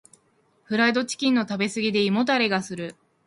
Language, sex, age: Japanese, female, 19-29